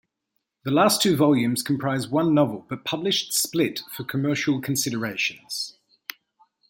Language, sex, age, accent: English, male, 30-39, Australian English